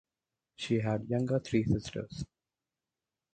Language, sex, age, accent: English, male, 19-29, India and South Asia (India, Pakistan, Sri Lanka)